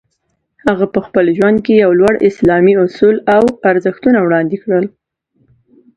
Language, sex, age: Pashto, female, 19-29